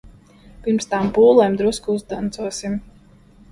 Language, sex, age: Latvian, female, 30-39